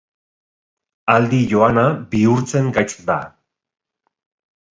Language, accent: Basque, Erdialdekoa edo Nafarra (Gipuzkoa, Nafarroa)